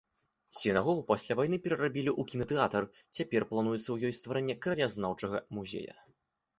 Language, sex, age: Belarusian, male, 19-29